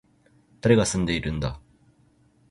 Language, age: Japanese, 19-29